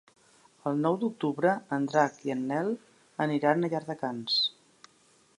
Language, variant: Catalan, Central